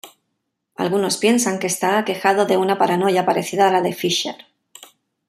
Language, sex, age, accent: Spanish, female, 40-49, España: Centro-Sur peninsular (Madrid, Toledo, Castilla-La Mancha)